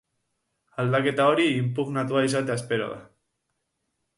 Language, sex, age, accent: Basque, male, 19-29, Mendebalekoa (Araba, Bizkaia, Gipuzkoako mendebaleko herri batzuk)